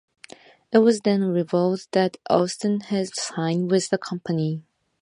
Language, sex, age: English, female, 19-29